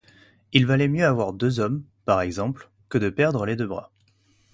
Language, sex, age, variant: French, male, 19-29, Français de métropole